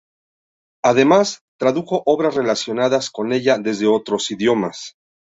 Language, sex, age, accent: Spanish, male, 40-49, México